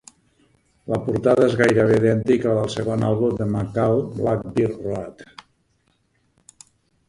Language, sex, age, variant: Catalan, male, 70-79, Central